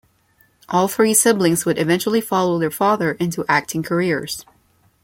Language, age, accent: English, 19-29, Filipino